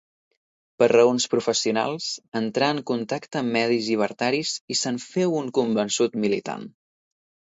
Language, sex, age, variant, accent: Catalan, male, 19-29, Central, central